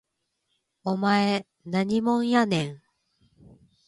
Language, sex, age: Japanese, female, 50-59